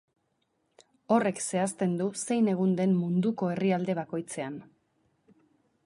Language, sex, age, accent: Basque, female, 30-39, Erdialdekoa edo Nafarra (Gipuzkoa, Nafarroa)